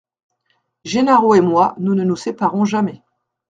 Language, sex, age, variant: French, female, 40-49, Français de métropole